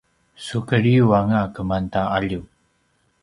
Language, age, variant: Paiwan, 30-39, pinayuanan a kinaikacedasan (東排灣語)